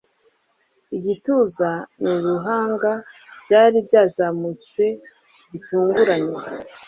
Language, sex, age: Kinyarwanda, female, 30-39